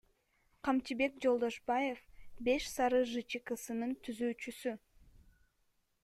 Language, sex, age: Kyrgyz, female, 19-29